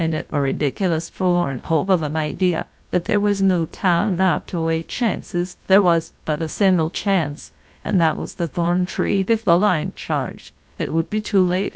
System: TTS, GlowTTS